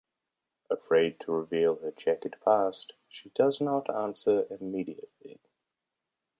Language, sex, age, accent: English, male, 30-39, New Zealand English